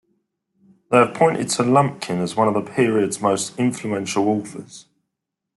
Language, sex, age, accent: English, male, 19-29, England English